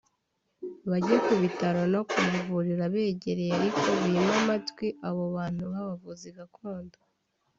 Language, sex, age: Kinyarwanda, male, 19-29